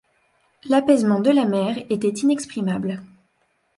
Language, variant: French, Français de métropole